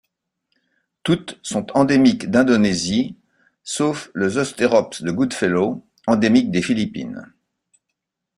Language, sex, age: French, male, 60-69